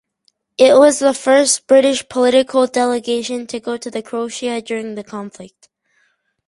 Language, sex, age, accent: English, male, under 19, United States English